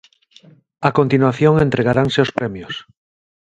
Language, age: Galician, 30-39